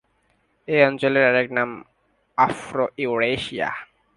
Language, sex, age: Bengali, male, 19-29